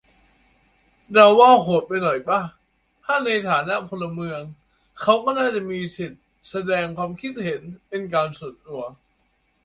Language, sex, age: Thai, male, under 19